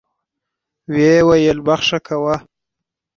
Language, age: Pashto, 19-29